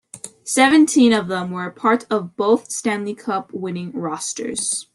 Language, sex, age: English, female, under 19